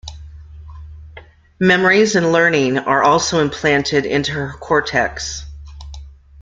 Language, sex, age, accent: English, female, 50-59, United States English